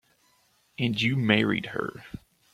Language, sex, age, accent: English, male, 30-39, United States English